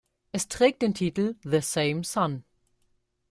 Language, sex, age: German, female, 19-29